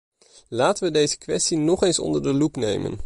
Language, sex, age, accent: Dutch, male, 19-29, Nederlands Nederlands